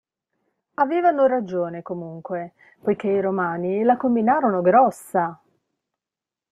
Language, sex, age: Italian, female, 40-49